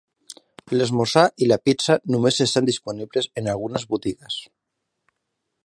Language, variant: Catalan, Central